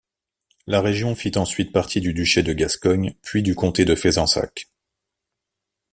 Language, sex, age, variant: French, male, 40-49, Français de métropole